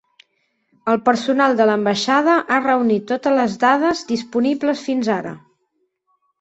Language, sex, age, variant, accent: Catalan, female, 30-39, Central, Neutre